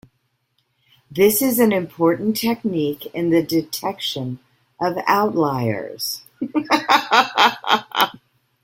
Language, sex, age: English, female, 50-59